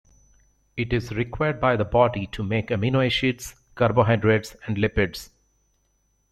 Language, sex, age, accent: English, male, 40-49, United States English